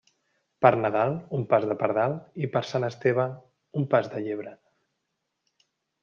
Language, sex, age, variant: Catalan, male, 30-39, Central